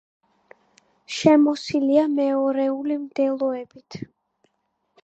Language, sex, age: Georgian, female, 19-29